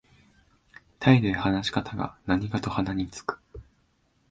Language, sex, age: Japanese, male, 19-29